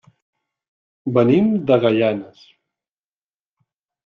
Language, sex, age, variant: Catalan, male, 50-59, Central